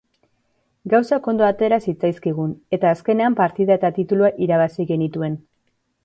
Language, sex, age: Basque, female, 30-39